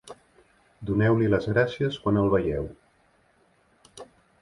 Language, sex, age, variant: Catalan, male, 50-59, Central